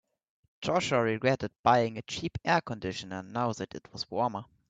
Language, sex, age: English, male, under 19